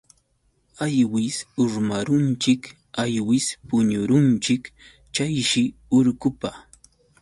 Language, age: Yauyos Quechua, 30-39